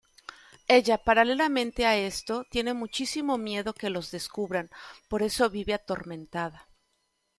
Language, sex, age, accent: Spanish, female, 40-49, México